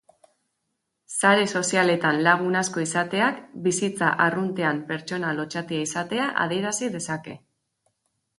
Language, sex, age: Basque, female, 40-49